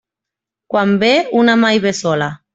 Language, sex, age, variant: Catalan, female, 19-29, Nord-Occidental